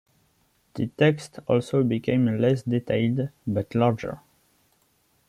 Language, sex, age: English, male, 19-29